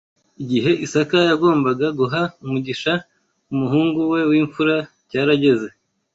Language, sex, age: Kinyarwanda, male, 19-29